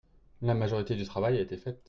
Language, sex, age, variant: French, male, 30-39, Français de métropole